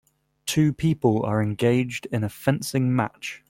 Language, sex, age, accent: English, male, 19-29, England English